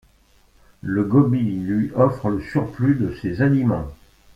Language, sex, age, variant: French, male, 60-69, Français de métropole